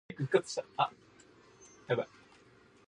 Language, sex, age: English, female, under 19